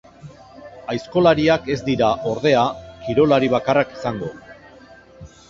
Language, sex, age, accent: Basque, male, 50-59, Erdialdekoa edo Nafarra (Gipuzkoa, Nafarroa)